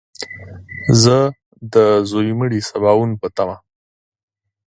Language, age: Pashto, 30-39